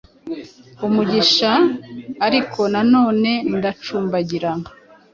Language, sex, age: Kinyarwanda, female, 19-29